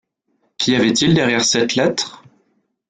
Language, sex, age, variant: French, male, 30-39, Français de métropole